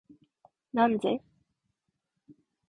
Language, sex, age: Japanese, female, under 19